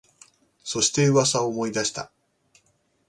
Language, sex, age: Japanese, male, 40-49